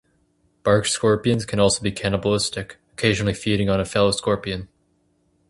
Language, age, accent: English, 19-29, Canadian English